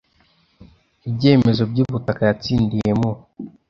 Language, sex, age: Kinyarwanda, male, under 19